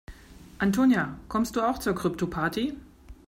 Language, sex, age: German, female, 30-39